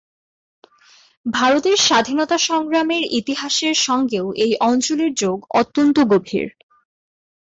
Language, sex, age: Bengali, female, under 19